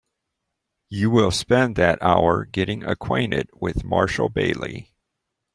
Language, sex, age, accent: English, male, 50-59, United States English